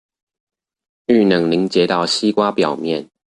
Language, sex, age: Chinese, male, under 19